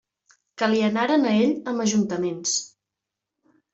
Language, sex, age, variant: Catalan, female, 30-39, Central